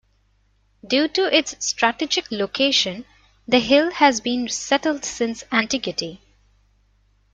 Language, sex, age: English, female, 19-29